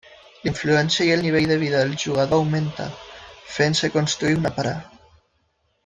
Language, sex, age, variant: Catalan, male, under 19, Nord-Occidental